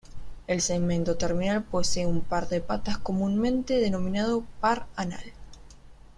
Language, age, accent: Spanish, under 19, Rioplatense: Argentina, Uruguay, este de Bolivia, Paraguay